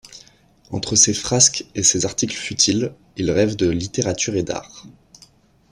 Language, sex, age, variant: French, male, 30-39, Français de métropole